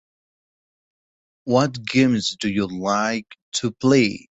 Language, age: English, 30-39